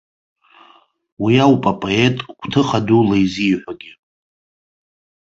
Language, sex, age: Abkhazian, male, 30-39